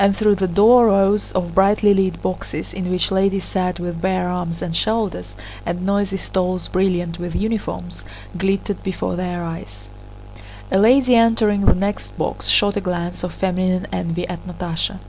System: none